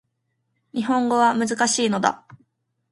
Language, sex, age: Japanese, female, 19-29